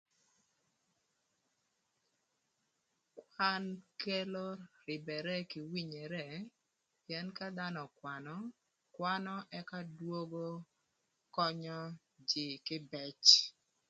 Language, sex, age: Thur, female, 30-39